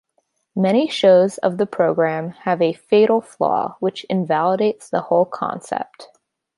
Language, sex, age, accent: English, female, under 19, United States English